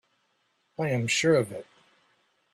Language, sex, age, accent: English, male, 50-59, Canadian English